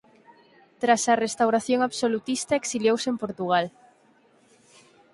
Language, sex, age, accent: Galician, female, 19-29, Atlántico (seseo e gheada)